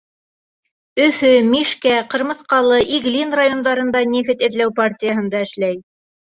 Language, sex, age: Bashkir, female, 19-29